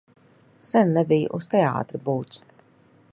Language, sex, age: Latvian, female, 40-49